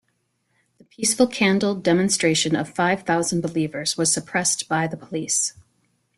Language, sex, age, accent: English, female, 40-49, United States English